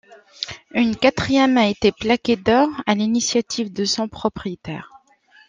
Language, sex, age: French, male, 40-49